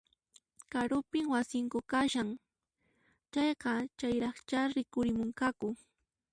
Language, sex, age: Puno Quechua, female, 19-29